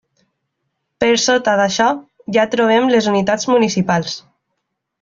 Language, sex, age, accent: Catalan, female, 19-29, valencià